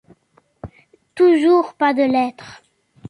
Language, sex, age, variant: French, male, under 19, Français de métropole